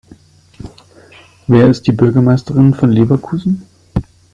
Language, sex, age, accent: German, male, 30-39, Deutschland Deutsch